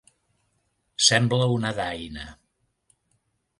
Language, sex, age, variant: Catalan, male, 70-79, Central